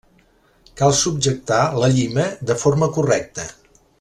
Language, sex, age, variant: Catalan, male, 60-69, Central